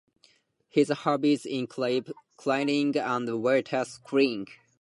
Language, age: English, 19-29